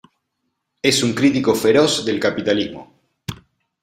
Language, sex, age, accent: Spanish, male, 40-49, Rioplatense: Argentina, Uruguay, este de Bolivia, Paraguay